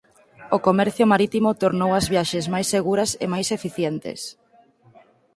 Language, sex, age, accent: Galician, female, 19-29, Normativo (estándar)